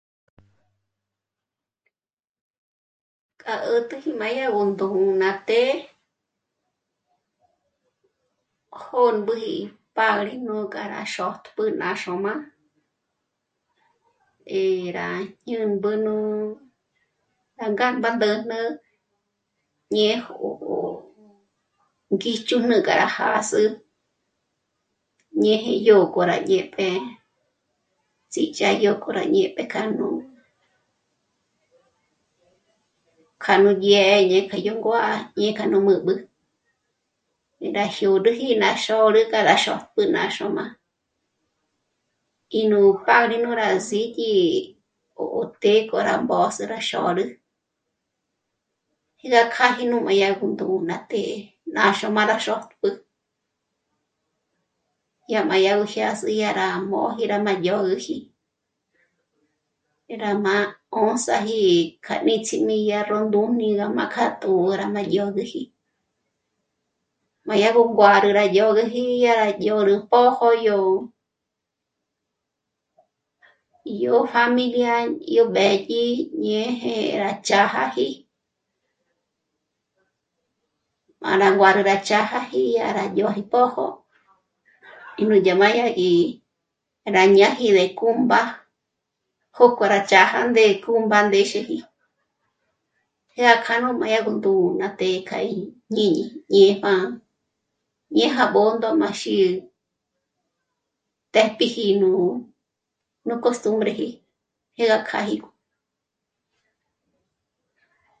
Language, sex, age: Michoacán Mazahua, female, 60-69